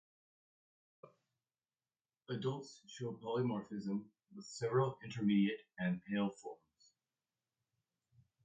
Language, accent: English, United States English